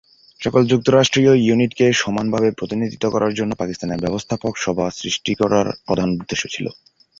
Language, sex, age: Bengali, male, 19-29